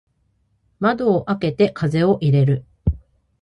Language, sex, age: Japanese, female, 40-49